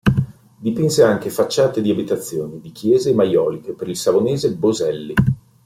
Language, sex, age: Italian, male, 40-49